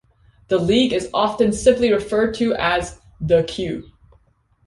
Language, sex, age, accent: English, female, 19-29, Canadian English